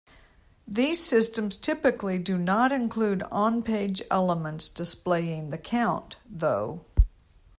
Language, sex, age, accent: English, female, 60-69, United States English